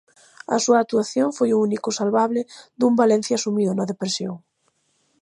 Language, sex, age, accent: Galician, female, 30-39, Central (gheada); Normativo (estándar)